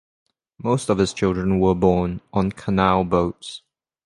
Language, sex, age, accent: English, male, 19-29, England English; Singaporean English